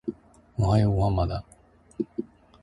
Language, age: Japanese, 30-39